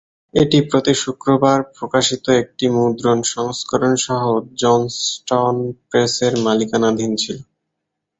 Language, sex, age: Bengali, male, under 19